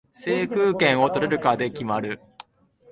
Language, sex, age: Japanese, male, 19-29